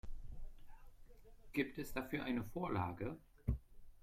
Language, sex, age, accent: German, male, 30-39, Deutschland Deutsch